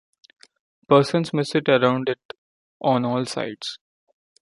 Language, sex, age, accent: English, male, 19-29, India and South Asia (India, Pakistan, Sri Lanka)